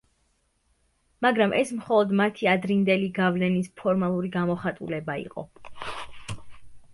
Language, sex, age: Georgian, female, 19-29